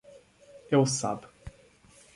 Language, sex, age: Portuguese, male, 19-29